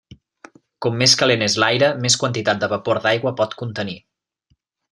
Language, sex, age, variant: Catalan, male, 19-29, Central